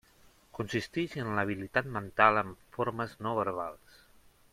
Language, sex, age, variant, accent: Catalan, male, 50-59, Central, central